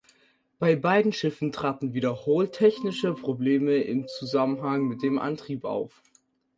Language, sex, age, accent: German, male, under 19, Deutschland Deutsch